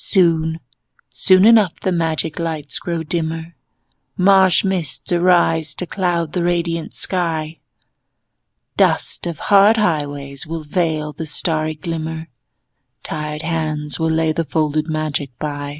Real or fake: real